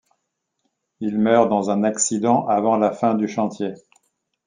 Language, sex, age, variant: French, male, 50-59, Français de métropole